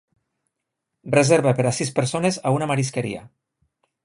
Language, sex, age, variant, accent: Catalan, male, 30-39, Nord-Occidental, nord-occidental